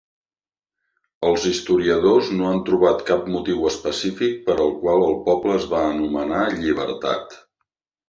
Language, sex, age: Catalan, male, 50-59